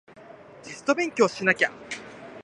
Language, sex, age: Japanese, male, 19-29